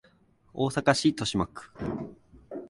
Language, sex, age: Japanese, male, 19-29